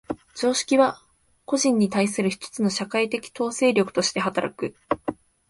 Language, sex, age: Japanese, female, 19-29